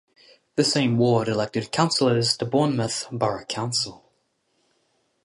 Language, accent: English, Australian English